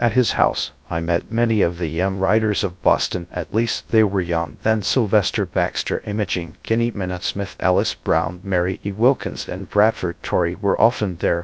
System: TTS, GradTTS